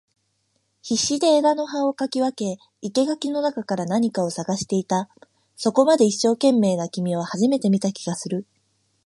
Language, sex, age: Japanese, female, 19-29